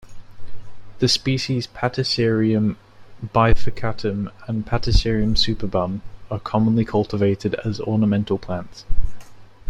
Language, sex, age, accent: English, male, under 19, England English